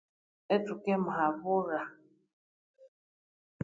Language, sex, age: Konzo, female, 30-39